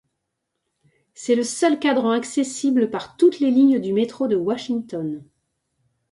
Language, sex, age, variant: French, female, 40-49, Français de métropole